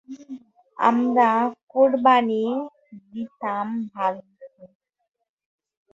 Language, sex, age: Bengali, female, 19-29